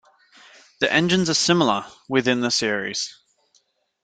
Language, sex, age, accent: English, male, 19-29, Australian English